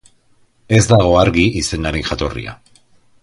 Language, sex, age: Basque, male, 50-59